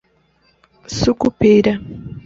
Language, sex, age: Portuguese, female, 19-29